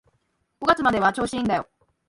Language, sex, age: Japanese, female, under 19